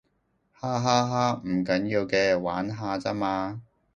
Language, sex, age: Cantonese, male, 30-39